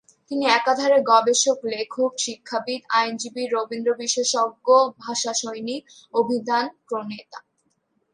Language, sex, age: Bengali, female, under 19